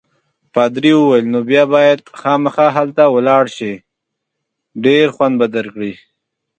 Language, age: Pashto, 30-39